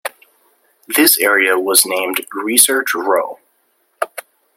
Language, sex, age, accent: English, male, 19-29, United States English